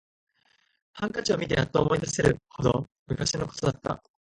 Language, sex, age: Japanese, male, 19-29